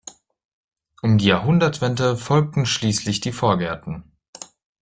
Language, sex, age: German, male, 19-29